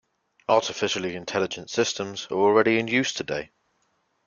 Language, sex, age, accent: English, male, 19-29, England English